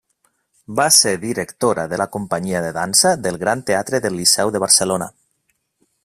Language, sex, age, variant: Catalan, male, 30-39, Nord-Occidental